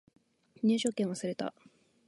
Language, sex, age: Japanese, female, under 19